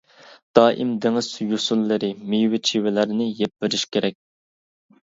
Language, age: Uyghur, 19-29